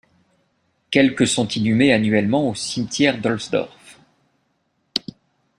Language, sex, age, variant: French, male, 30-39, Français de métropole